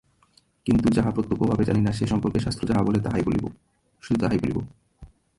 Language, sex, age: Bengali, male, 19-29